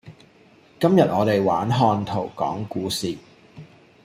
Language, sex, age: Cantonese, male, 30-39